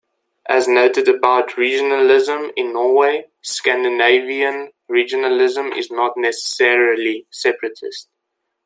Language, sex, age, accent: English, male, 19-29, Southern African (South Africa, Zimbabwe, Namibia)